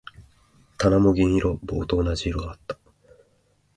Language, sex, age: Japanese, male, 19-29